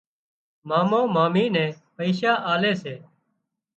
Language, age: Wadiyara Koli, 30-39